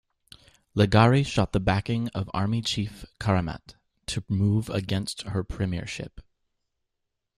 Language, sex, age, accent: English, male, 30-39, United States English